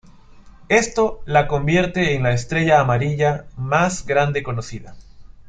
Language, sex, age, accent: Spanish, male, 30-39, Andino-Pacífico: Colombia, Perú, Ecuador, oeste de Bolivia y Venezuela andina